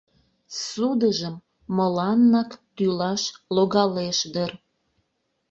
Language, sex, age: Mari, female, 40-49